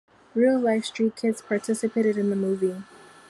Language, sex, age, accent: English, female, 19-29, United States English